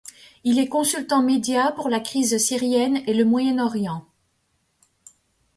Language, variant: French, Français de métropole